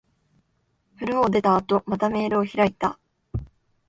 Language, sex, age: Japanese, female, 19-29